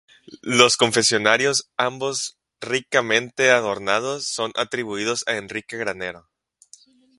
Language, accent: Spanish, México